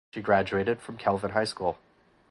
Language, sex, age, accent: English, male, 19-29, United States English